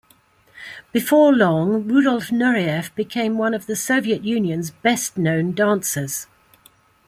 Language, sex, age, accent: English, female, 70-79, England English